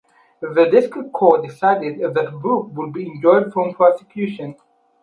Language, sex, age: English, male, 19-29